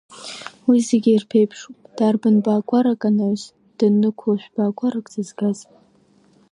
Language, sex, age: Abkhazian, female, under 19